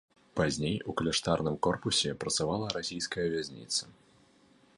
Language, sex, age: Belarusian, male, 19-29